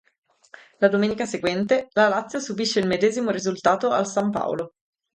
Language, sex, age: Italian, female, 30-39